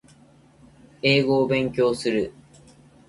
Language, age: Japanese, 30-39